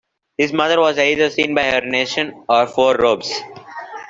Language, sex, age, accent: English, male, under 19, India and South Asia (India, Pakistan, Sri Lanka)